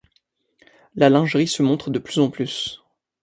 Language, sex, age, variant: French, male, 19-29, Français de métropole